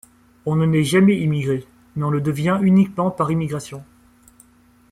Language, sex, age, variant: French, male, 19-29, Français de métropole